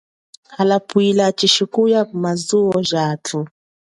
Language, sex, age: Chokwe, female, 40-49